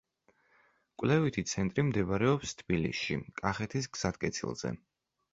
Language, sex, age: Georgian, male, under 19